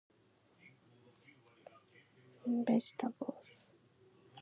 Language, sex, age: English, female, under 19